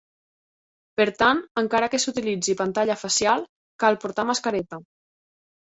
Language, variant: Catalan, Nord-Occidental